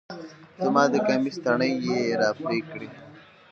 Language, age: Pashto, 19-29